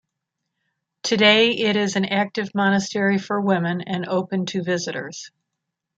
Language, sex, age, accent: English, female, 60-69, United States English